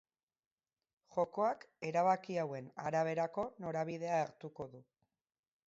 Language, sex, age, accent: Basque, female, 30-39, Erdialdekoa edo Nafarra (Gipuzkoa, Nafarroa)